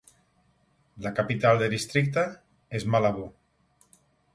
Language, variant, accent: Catalan, Nord-Occidental, nord-occidental